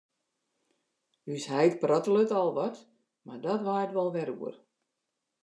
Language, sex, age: Western Frisian, female, 60-69